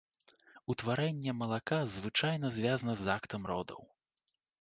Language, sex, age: Belarusian, male, 19-29